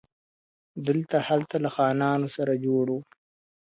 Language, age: Pashto, 19-29